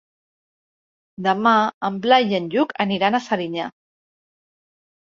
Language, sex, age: Catalan, female, 30-39